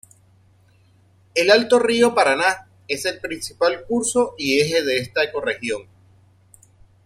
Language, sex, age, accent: Spanish, male, 40-49, Caribe: Cuba, Venezuela, Puerto Rico, República Dominicana, Panamá, Colombia caribeña, México caribeño, Costa del golfo de México